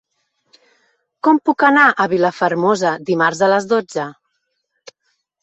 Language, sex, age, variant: Catalan, female, 40-49, Central